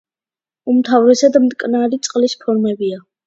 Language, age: Georgian, under 19